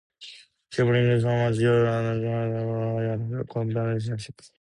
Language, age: English, 19-29